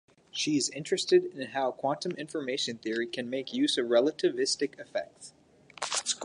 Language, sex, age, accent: English, male, under 19, United States English